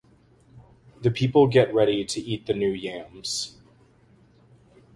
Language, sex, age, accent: English, male, 19-29, United States English